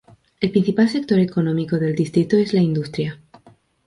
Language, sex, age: Spanish, female, 19-29